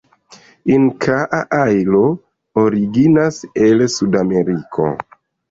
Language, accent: Esperanto, Internacia